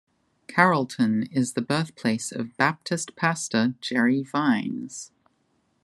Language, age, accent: English, 30-39, Australian English